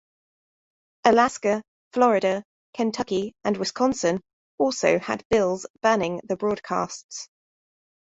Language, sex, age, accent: English, female, 30-39, England English